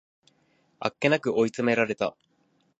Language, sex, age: Japanese, male, 19-29